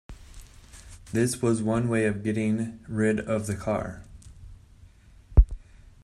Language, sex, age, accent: English, male, 19-29, United States English